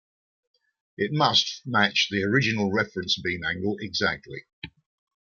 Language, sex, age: English, male, 60-69